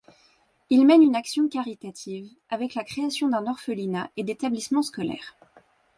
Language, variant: French, Français de métropole